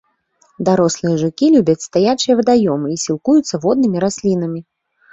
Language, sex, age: Belarusian, female, 30-39